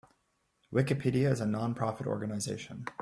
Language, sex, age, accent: English, male, 19-29, Canadian English